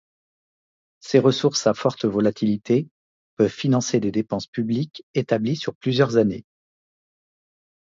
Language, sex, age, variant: French, male, 30-39, Français de métropole